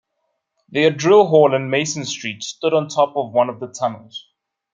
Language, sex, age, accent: English, male, 30-39, Southern African (South Africa, Zimbabwe, Namibia)